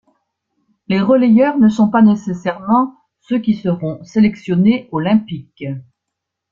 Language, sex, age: French, female, 70-79